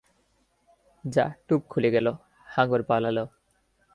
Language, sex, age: Bengali, male, 19-29